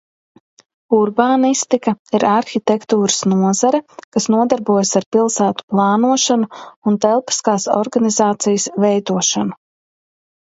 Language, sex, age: Latvian, female, 30-39